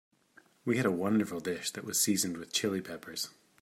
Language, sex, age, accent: English, male, 30-39, Canadian English